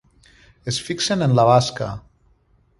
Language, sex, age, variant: Catalan, male, 40-49, Central